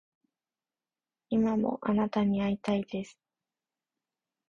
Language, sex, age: Japanese, female, 19-29